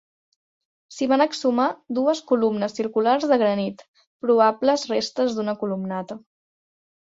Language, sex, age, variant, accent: Catalan, female, 19-29, Central, Barceloní